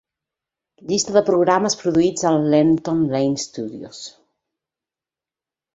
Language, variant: Catalan, Central